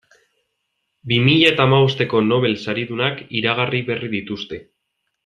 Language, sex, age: Basque, male, 19-29